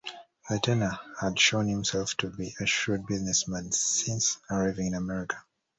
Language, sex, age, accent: English, male, 19-29, United States English